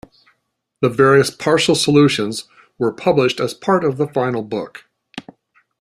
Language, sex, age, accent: English, male, 60-69, United States English